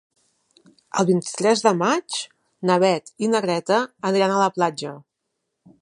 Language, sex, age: Catalan, female, 40-49